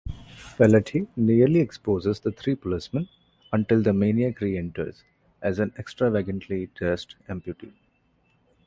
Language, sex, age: English, male, 19-29